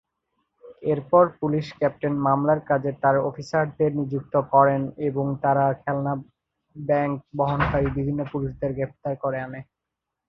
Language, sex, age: Bengali, male, 19-29